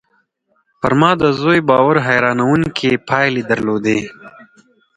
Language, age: Pashto, 19-29